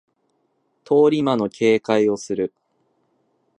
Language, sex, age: Japanese, male, 19-29